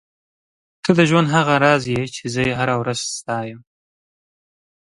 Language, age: Pashto, 19-29